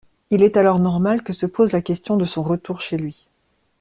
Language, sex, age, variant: French, female, 40-49, Français de métropole